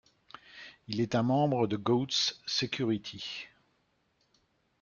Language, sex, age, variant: French, male, 60-69, Français de métropole